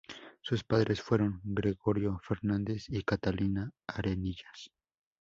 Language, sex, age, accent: Spanish, male, under 19, México